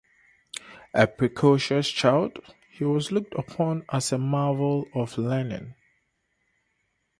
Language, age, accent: English, 19-29, United States English; Southern African (South Africa, Zimbabwe, Namibia)